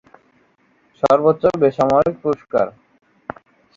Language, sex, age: Bengali, male, 19-29